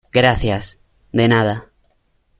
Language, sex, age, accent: Spanish, male, under 19, España: Sur peninsular (Andalucia, Extremadura, Murcia)